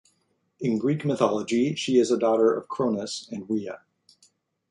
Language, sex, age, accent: English, male, 40-49, United States English